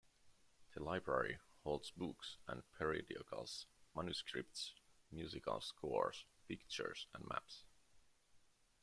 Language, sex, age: English, male, 19-29